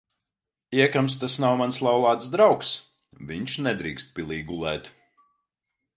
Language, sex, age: Latvian, male, 30-39